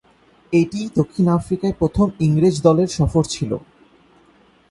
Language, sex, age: Bengali, male, 19-29